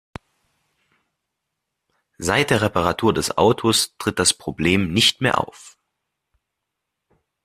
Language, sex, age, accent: German, male, under 19, Deutschland Deutsch